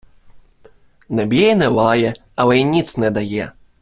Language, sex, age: Ukrainian, male, under 19